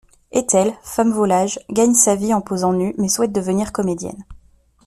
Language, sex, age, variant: French, female, 19-29, Français de métropole